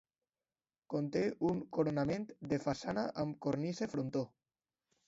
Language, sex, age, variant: Catalan, male, under 19, Alacantí